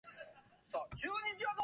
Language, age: English, 19-29